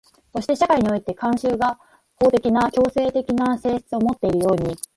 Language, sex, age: Japanese, female, 19-29